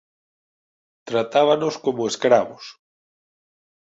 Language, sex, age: Galician, male, 30-39